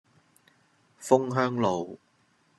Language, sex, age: Cantonese, male, 19-29